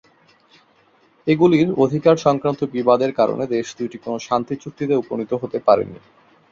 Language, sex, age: Bengali, male, 19-29